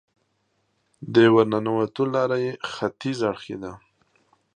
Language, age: Pashto, 30-39